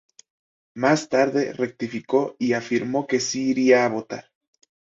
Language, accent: Spanish, América central